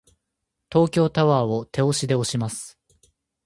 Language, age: Japanese, 19-29